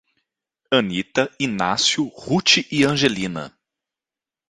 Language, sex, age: Portuguese, male, 30-39